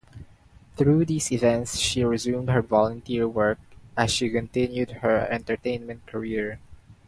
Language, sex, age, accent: English, male, 19-29, Filipino